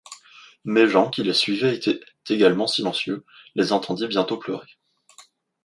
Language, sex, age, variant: French, male, 19-29, Français de métropole